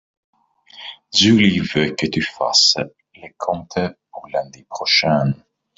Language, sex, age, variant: French, male, 30-39, Français de métropole